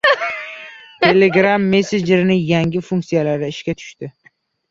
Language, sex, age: Uzbek, male, 19-29